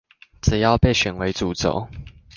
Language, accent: Chinese, 出生地：桃園市